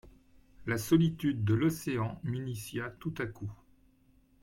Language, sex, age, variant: French, male, 50-59, Français de métropole